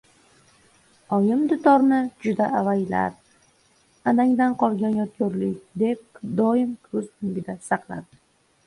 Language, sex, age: Uzbek, male, under 19